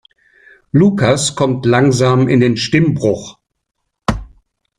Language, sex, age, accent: German, male, 60-69, Deutschland Deutsch